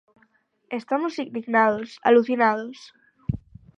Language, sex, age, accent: Galician, female, under 19, Atlántico (seseo e gheada); Normativo (estándar)